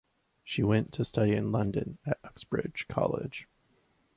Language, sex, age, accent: English, male, 19-29, United States English